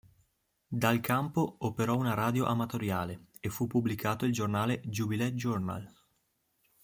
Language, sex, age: Italian, male, 19-29